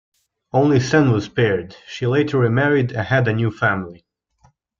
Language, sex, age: English, male, 19-29